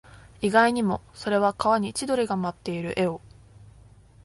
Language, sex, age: Japanese, female, 19-29